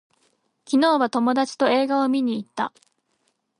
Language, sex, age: Japanese, female, 19-29